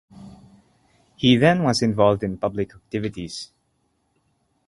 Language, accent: English, Filipino